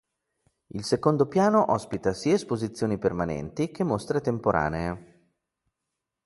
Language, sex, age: Italian, male, 40-49